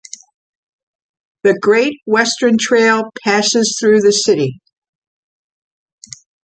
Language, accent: English, United States English